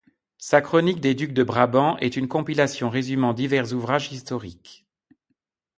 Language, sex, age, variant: French, male, 50-59, Français de métropole